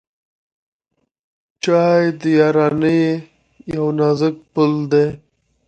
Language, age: Pashto, 19-29